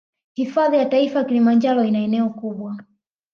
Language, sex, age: Swahili, male, 19-29